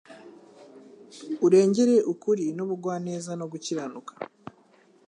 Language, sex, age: Kinyarwanda, male, 19-29